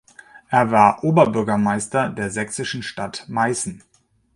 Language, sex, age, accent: German, male, 50-59, Deutschland Deutsch